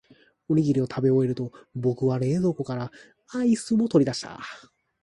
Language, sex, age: Japanese, male, 19-29